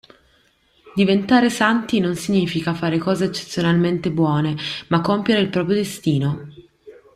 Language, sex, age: Italian, female, 30-39